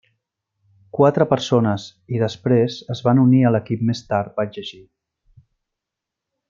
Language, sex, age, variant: Catalan, male, 50-59, Central